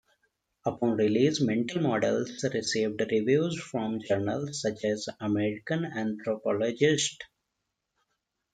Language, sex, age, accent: English, male, 19-29, India and South Asia (India, Pakistan, Sri Lanka)